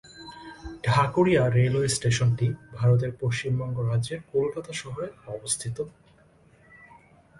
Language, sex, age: Bengali, male, 19-29